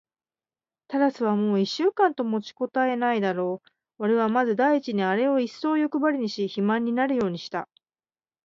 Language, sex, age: Japanese, female, 40-49